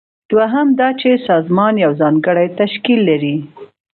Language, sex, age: Pashto, female, 19-29